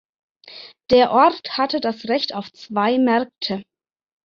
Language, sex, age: German, female, 30-39